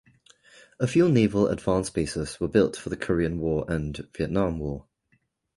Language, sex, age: English, male, 30-39